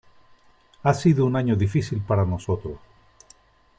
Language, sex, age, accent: Spanish, male, 60-69, España: Islas Canarias